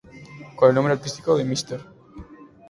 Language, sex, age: Spanish, male, 19-29